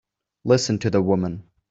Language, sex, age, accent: English, male, 19-29, United States English